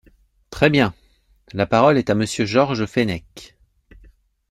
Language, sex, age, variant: French, male, 40-49, Français de métropole